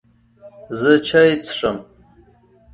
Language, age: Pashto, 30-39